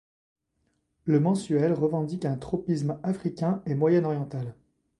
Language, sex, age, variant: French, male, 40-49, Français de métropole